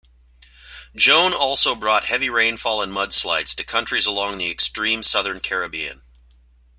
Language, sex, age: English, male, 50-59